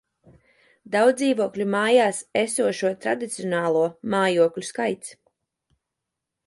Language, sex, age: Latvian, female, 30-39